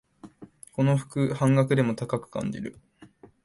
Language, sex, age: Japanese, male, 19-29